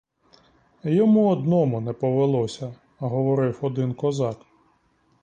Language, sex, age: Ukrainian, male, 30-39